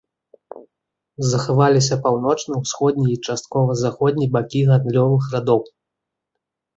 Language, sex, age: Belarusian, male, 30-39